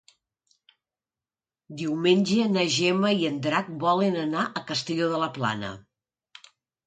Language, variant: Catalan, Nord-Occidental